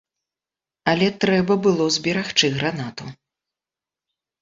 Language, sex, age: Belarusian, female, 30-39